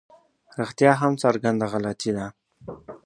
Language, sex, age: Pashto, male, under 19